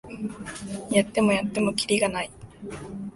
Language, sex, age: Japanese, female, 19-29